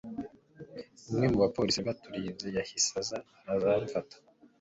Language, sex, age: Kinyarwanda, male, 19-29